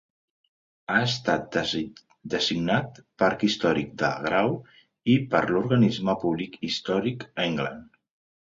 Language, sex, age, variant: Catalan, male, 40-49, Central